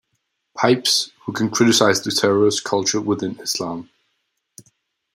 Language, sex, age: English, male, 19-29